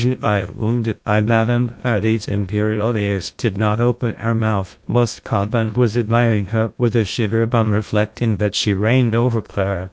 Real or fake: fake